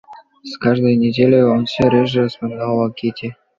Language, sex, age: Russian, male, 19-29